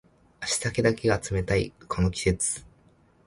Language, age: Japanese, 19-29